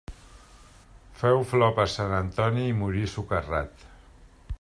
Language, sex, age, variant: Catalan, male, 50-59, Central